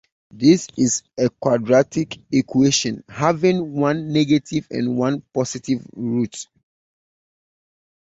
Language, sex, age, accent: English, male, 30-39, United States English